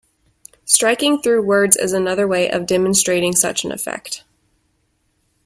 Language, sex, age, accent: English, female, 19-29, United States English